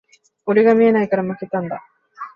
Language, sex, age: Japanese, female, 19-29